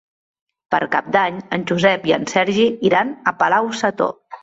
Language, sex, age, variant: Catalan, female, 30-39, Central